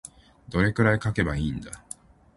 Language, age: Japanese, 19-29